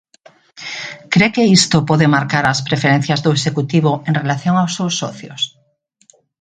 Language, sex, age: Galician, female, 40-49